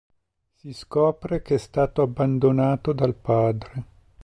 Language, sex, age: Italian, male, 40-49